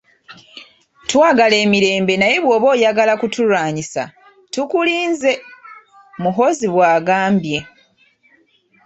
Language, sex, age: Ganda, female, 30-39